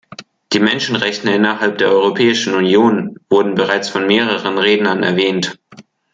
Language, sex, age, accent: German, male, under 19, Deutschland Deutsch